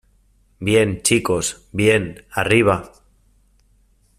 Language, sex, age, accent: Spanish, male, 40-49, España: Norte peninsular (Asturias, Castilla y León, Cantabria, País Vasco, Navarra, Aragón, La Rioja, Guadalajara, Cuenca)